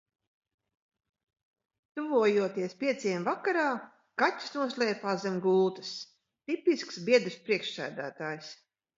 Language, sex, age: Latvian, female, 50-59